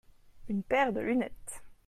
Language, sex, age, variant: French, female, 19-29, Français de métropole